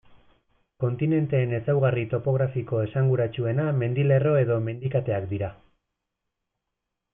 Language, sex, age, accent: Basque, male, 30-39, Erdialdekoa edo Nafarra (Gipuzkoa, Nafarroa)